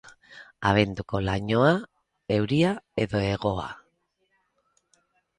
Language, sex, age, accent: Basque, female, 50-59, Mendebalekoa (Araba, Bizkaia, Gipuzkoako mendebaleko herri batzuk)